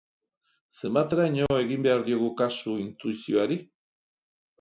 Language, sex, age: Basque, male, 60-69